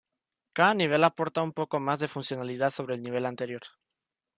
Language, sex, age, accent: Spanish, male, under 19, México